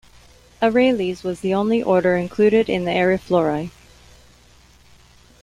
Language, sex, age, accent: English, female, 50-59, United States English